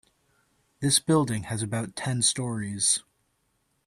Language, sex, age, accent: English, male, 19-29, United States English